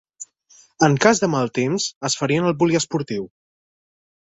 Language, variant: Catalan, Central